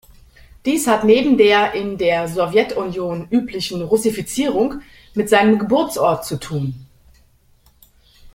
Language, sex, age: German, female, 50-59